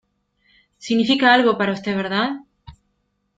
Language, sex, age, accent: Spanish, female, 40-49, Rioplatense: Argentina, Uruguay, este de Bolivia, Paraguay